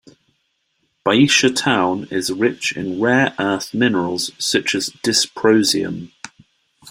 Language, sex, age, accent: English, male, 30-39, England English